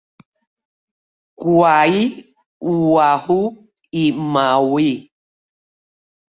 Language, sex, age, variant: Catalan, female, 50-59, Septentrional